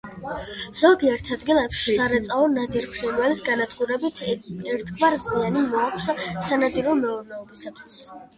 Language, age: Georgian, under 19